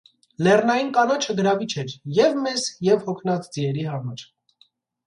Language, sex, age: Armenian, male, 19-29